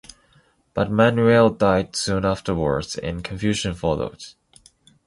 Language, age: English, 19-29